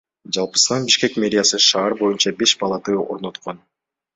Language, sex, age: Kyrgyz, male, 19-29